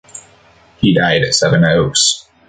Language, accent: English, United States English